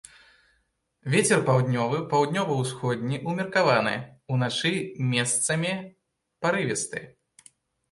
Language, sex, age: Belarusian, male, 19-29